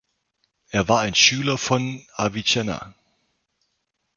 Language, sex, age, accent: German, male, 40-49, Deutschland Deutsch